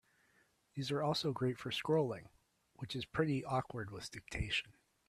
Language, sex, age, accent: English, male, 40-49, United States English